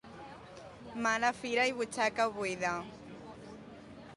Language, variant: Catalan, Central